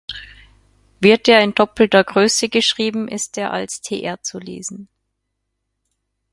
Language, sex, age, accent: German, female, 30-39, Österreichisches Deutsch